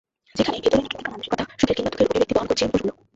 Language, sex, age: Bengali, female, 19-29